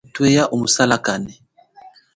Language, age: Chokwe, 30-39